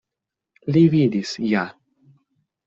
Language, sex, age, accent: Esperanto, male, under 19, Internacia